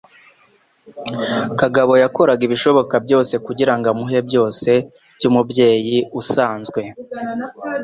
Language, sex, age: Kinyarwanda, male, 19-29